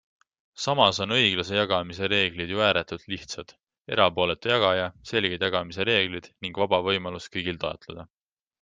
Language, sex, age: Estonian, male, 19-29